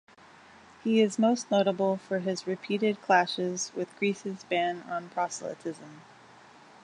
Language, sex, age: English, female, 40-49